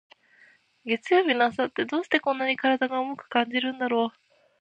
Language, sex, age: Japanese, female, 19-29